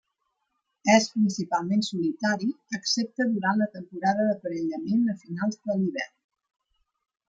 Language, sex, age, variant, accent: Catalan, female, 50-59, Nord-Occidental, Empordanès